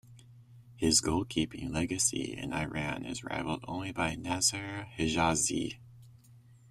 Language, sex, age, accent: English, male, 30-39, United States English